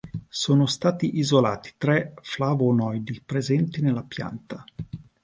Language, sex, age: Italian, male, 40-49